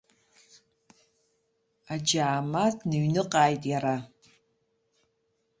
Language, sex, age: Abkhazian, female, 50-59